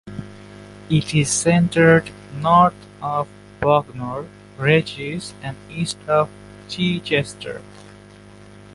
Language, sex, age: English, male, 19-29